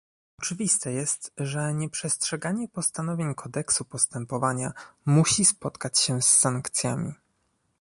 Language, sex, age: Polish, male, 19-29